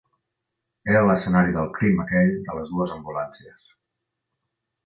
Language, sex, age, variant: Catalan, male, 50-59, Central